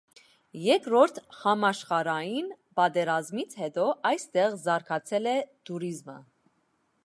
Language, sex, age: Armenian, female, 30-39